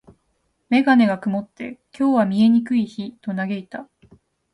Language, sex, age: Japanese, female, 19-29